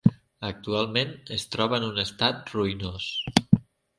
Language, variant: Catalan, Nord-Occidental